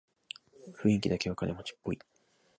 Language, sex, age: Japanese, male, 19-29